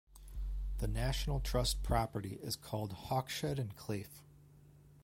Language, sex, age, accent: English, male, 30-39, United States English